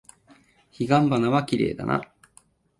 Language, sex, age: Japanese, male, 40-49